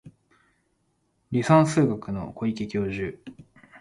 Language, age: Japanese, 30-39